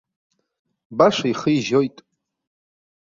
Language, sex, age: Abkhazian, male, 40-49